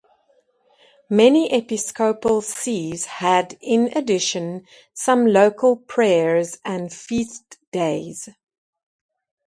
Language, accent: English, Southern African (South Africa, Zimbabwe, Namibia)